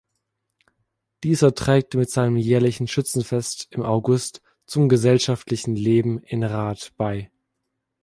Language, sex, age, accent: German, male, 19-29, Deutschland Deutsch